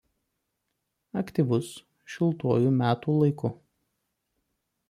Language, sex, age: Lithuanian, male, 30-39